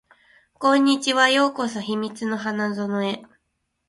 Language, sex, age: Japanese, female, 19-29